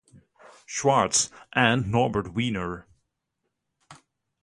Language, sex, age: English, male, 30-39